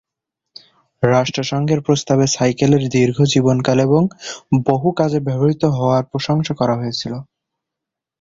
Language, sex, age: Bengali, male, 19-29